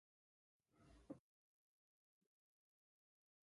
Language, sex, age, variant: Catalan, female, 50-59, Central